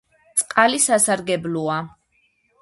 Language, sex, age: Georgian, female, 30-39